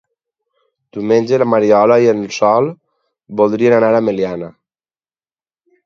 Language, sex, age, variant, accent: Catalan, male, 30-39, Valencià meridional, valencià